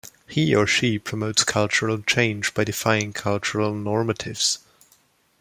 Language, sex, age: English, male, 19-29